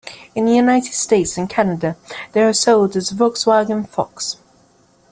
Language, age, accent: English, under 19, England English